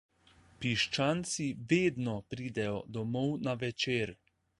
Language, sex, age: Slovenian, male, 19-29